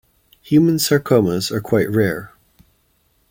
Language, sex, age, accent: English, male, 50-59, Canadian English